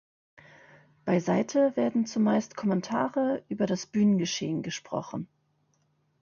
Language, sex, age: German, female, 30-39